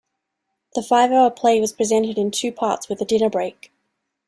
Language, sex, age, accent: English, female, 19-29, Australian English